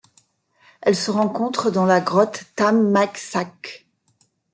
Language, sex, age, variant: French, female, 50-59, Français de métropole